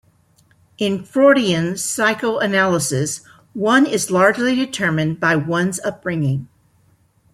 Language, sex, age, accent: English, female, 60-69, United States English